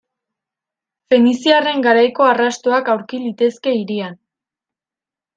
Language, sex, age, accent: Basque, female, under 19, Erdialdekoa edo Nafarra (Gipuzkoa, Nafarroa)